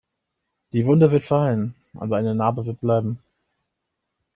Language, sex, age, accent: German, male, 19-29, Deutschland Deutsch